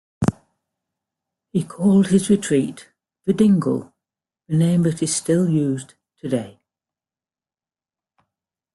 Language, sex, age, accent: English, female, 50-59, England English